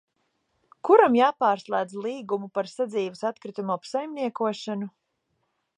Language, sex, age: Latvian, female, 40-49